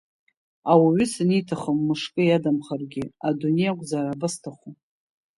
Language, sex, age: Abkhazian, female, 40-49